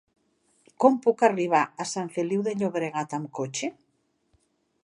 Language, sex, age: Catalan, female, 60-69